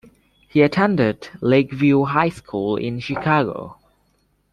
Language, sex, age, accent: English, male, under 19, England English